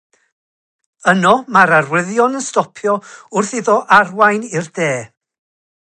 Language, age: Welsh, 60-69